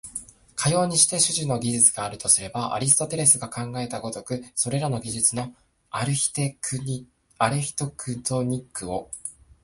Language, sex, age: Japanese, male, 19-29